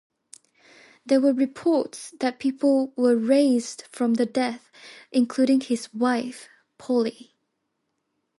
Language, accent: English, England English